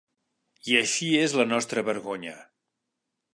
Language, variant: Catalan, Central